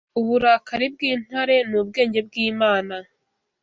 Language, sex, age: Kinyarwanda, female, 19-29